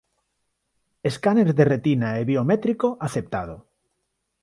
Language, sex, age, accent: Galician, male, 50-59, Neofalante